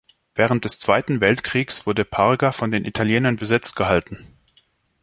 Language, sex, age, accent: German, male, 19-29, Schweizerdeutsch